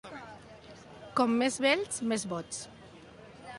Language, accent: Catalan, valencià